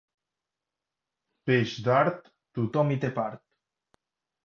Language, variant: Catalan, Nord-Occidental